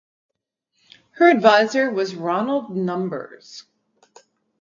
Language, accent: English, United States English